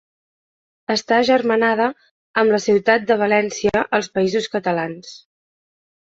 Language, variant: Catalan, Central